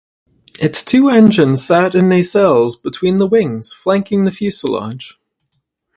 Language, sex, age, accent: English, male, 19-29, Canadian English